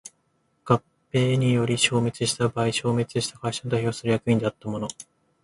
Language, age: Japanese, 19-29